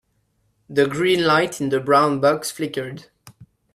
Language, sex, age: English, male, 19-29